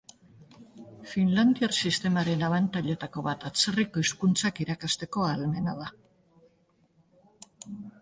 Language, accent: Basque, Mendebalekoa (Araba, Bizkaia, Gipuzkoako mendebaleko herri batzuk)